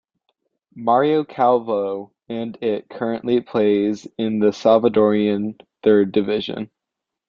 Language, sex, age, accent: English, male, under 19, United States English